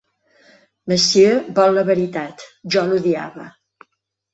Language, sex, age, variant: Catalan, female, 60-69, Central